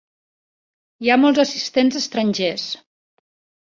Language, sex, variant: Catalan, female, Nord-Occidental